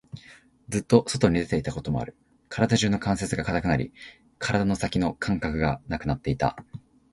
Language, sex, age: Japanese, male, 19-29